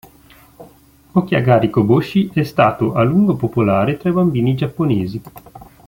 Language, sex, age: Italian, male, 19-29